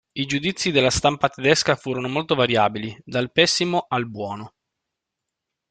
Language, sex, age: Italian, male, 30-39